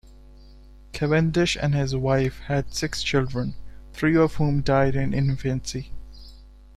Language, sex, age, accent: English, male, 19-29, India and South Asia (India, Pakistan, Sri Lanka)